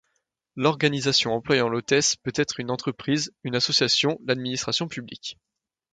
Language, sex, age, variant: French, male, 19-29, Français de métropole